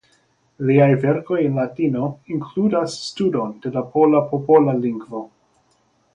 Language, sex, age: Esperanto, male, 30-39